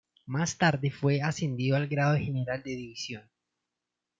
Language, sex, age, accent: Spanish, male, 19-29, Andino-Pacífico: Colombia, Perú, Ecuador, oeste de Bolivia y Venezuela andina